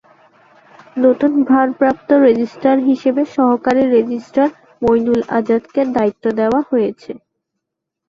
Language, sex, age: Bengali, female, 19-29